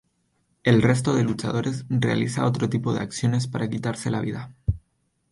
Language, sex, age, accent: Spanish, male, 19-29, Chileno: Chile, Cuyo